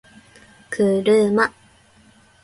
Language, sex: Japanese, female